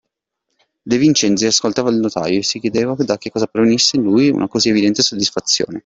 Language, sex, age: Italian, male, 19-29